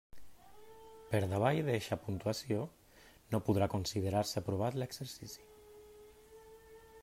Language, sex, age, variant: Catalan, male, 30-39, Central